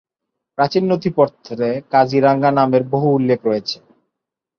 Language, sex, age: Bengali, male, 19-29